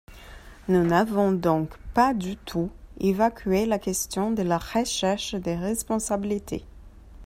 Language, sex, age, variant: French, female, 30-39, Français d'Europe